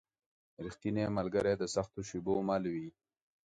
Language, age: Pashto, 30-39